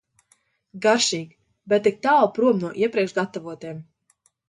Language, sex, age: Latvian, female, 30-39